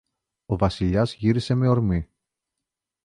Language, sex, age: Greek, male, 40-49